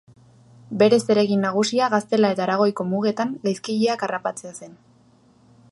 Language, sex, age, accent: Basque, female, under 19, Erdialdekoa edo Nafarra (Gipuzkoa, Nafarroa)